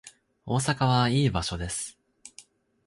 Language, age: Japanese, 19-29